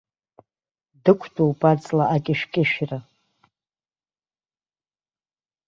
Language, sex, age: Abkhazian, female, 30-39